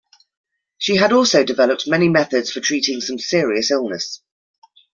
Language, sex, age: English, female, 30-39